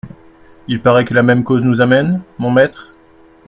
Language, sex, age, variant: French, male, 30-39, Français de métropole